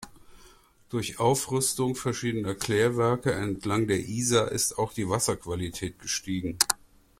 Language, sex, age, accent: German, male, 30-39, Deutschland Deutsch